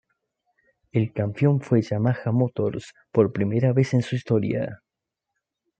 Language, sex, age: Spanish, male, 19-29